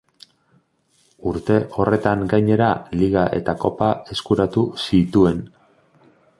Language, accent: Basque, Mendebalekoa (Araba, Bizkaia, Gipuzkoako mendebaleko herri batzuk)